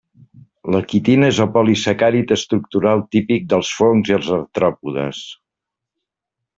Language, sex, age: Catalan, male, 50-59